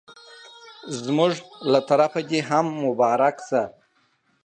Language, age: Pashto, 30-39